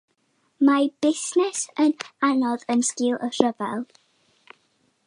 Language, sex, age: Welsh, female, under 19